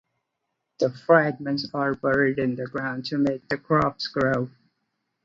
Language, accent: English, England English